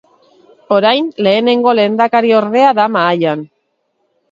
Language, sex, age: Basque, female, 40-49